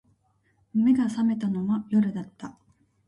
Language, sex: Japanese, female